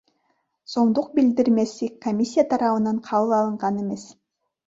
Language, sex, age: Kyrgyz, female, 30-39